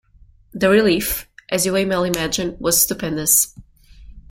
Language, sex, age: English, female, 19-29